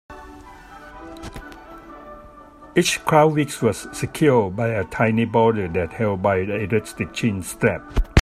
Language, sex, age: English, male, 70-79